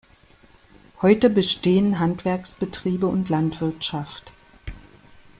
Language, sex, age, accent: German, female, 50-59, Deutschland Deutsch